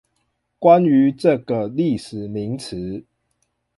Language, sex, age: Chinese, male, 19-29